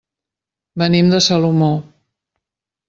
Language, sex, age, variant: Catalan, female, 50-59, Central